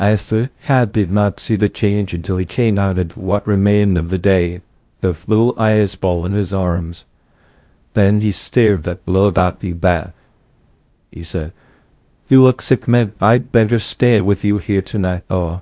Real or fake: fake